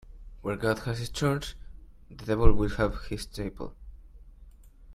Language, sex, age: English, male, under 19